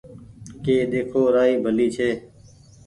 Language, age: Goaria, 19-29